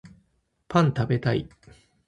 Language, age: Japanese, 40-49